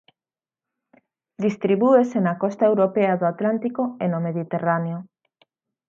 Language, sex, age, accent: Galician, female, 19-29, Atlántico (seseo e gheada); Normativo (estándar)